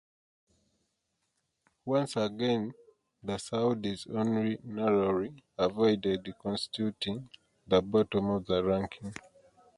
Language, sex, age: English, male, 30-39